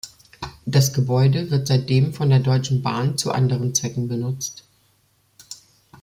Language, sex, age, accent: German, female, 50-59, Deutschland Deutsch